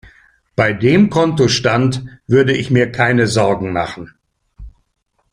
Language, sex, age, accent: German, male, 60-69, Deutschland Deutsch